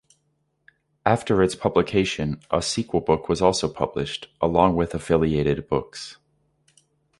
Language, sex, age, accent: English, male, 19-29, United States English